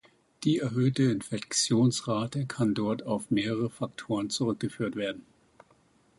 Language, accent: German, Deutschland Deutsch